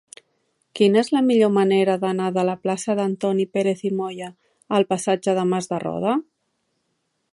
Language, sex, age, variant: Catalan, female, 40-49, Central